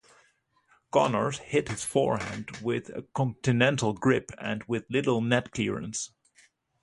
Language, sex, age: English, male, 30-39